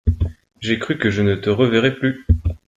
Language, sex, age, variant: French, male, 30-39, Français de métropole